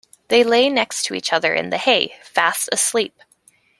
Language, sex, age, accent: English, female, 19-29, Canadian English